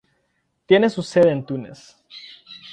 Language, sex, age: Spanish, female, 19-29